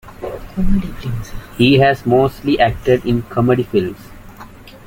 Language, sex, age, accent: English, male, under 19, England English